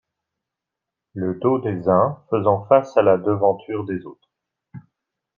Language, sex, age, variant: French, male, 40-49, Français de métropole